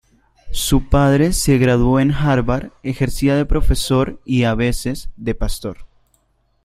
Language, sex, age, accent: Spanish, male, under 19, Andino-Pacífico: Colombia, Perú, Ecuador, oeste de Bolivia y Venezuela andina